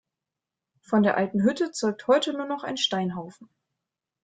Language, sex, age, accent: German, female, 19-29, Deutschland Deutsch